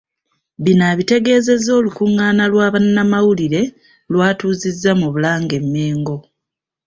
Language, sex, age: Ganda, female, 19-29